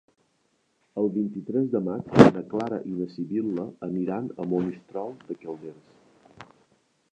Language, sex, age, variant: Catalan, male, 60-69, Balear